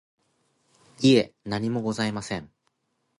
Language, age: Japanese, 40-49